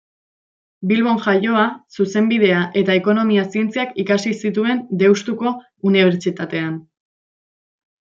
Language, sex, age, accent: Basque, female, 19-29, Mendebalekoa (Araba, Bizkaia, Gipuzkoako mendebaleko herri batzuk)